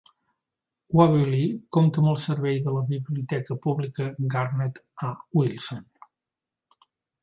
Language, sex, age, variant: Catalan, male, 60-69, Central